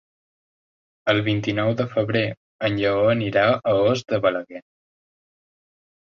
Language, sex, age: Catalan, male, under 19